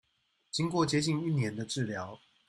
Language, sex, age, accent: Chinese, male, 30-39, 出生地：高雄市